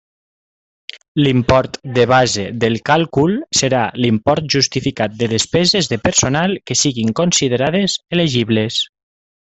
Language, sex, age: Catalan, male, 30-39